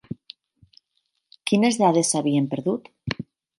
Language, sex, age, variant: Catalan, female, 40-49, Nord-Occidental